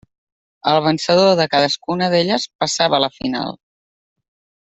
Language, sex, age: Catalan, female, 40-49